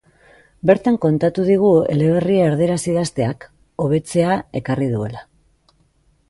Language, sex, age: Basque, female, 40-49